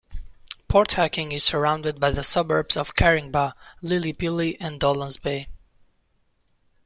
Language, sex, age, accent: English, male, 19-29, United States English